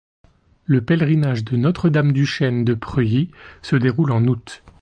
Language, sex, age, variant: French, male, 30-39, Français de métropole